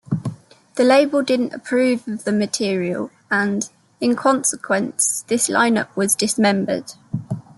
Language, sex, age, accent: English, female, 19-29, England English